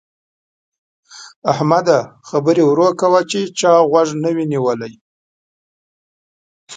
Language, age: Pashto, 40-49